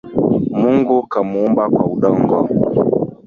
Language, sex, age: Swahili, male, 19-29